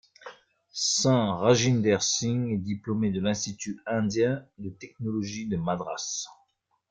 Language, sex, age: French, male, 30-39